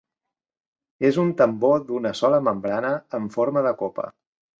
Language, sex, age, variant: Catalan, male, 50-59, Central